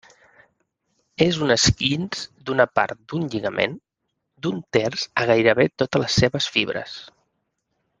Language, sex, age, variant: Catalan, male, 30-39, Central